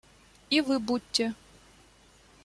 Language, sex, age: Russian, female, 19-29